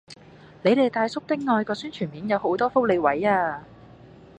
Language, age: Cantonese, 19-29